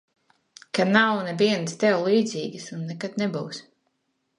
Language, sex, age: Latvian, female, 19-29